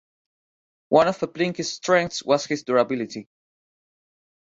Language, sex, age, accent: English, male, under 19, United States English